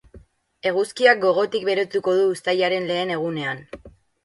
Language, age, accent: Basque, under 19, Batua